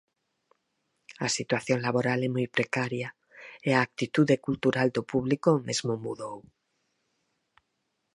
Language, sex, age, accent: Galician, female, 50-59, Normativo (estándar)